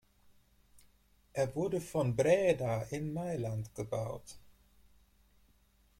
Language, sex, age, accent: German, male, 40-49, Deutschland Deutsch